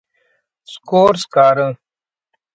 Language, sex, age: Pashto, male, 30-39